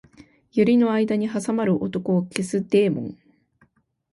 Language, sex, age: Japanese, female, 19-29